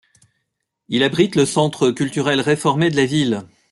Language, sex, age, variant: French, male, 50-59, Français de métropole